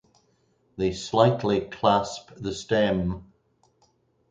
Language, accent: English, Scottish English